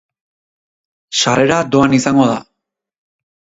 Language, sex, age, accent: Basque, male, 30-39, Erdialdekoa edo Nafarra (Gipuzkoa, Nafarroa)